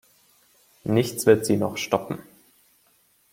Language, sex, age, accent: German, male, 19-29, Deutschland Deutsch